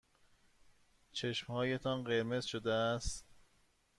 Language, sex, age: Persian, male, 30-39